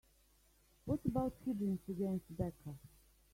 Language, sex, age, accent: English, female, 50-59, Australian English